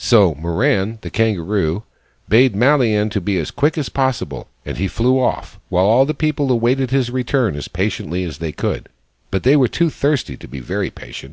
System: none